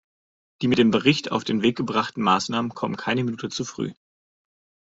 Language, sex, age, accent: German, male, 30-39, Deutschland Deutsch